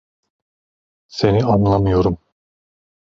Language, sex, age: Turkish, male, 30-39